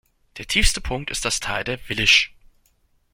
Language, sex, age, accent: German, male, 19-29, Deutschland Deutsch